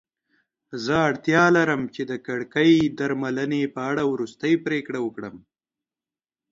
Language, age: Pashto, 19-29